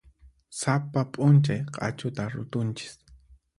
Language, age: Puno Quechua, 30-39